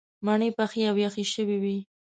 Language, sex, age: Pashto, female, 19-29